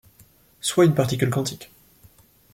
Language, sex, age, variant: French, male, 19-29, Français de métropole